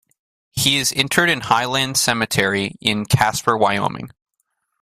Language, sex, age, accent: English, male, 19-29, Canadian English